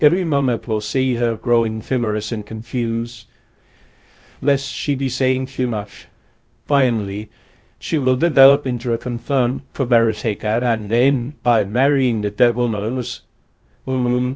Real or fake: fake